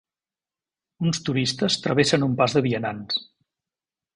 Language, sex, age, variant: Catalan, male, 50-59, Central